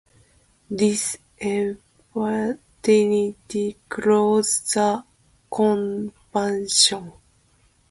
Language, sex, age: English, female, 30-39